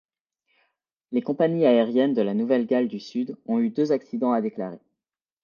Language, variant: French, Français de métropole